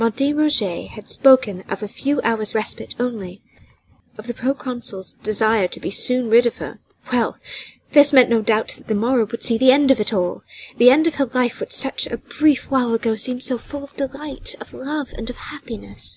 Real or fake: real